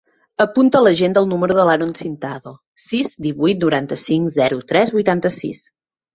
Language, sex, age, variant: Catalan, female, 30-39, Central